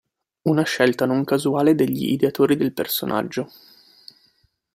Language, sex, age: Italian, male, 19-29